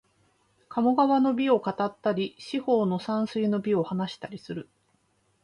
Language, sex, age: Japanese, female, 50-59